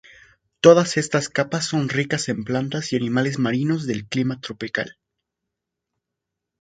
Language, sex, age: Spanish, male, 19-29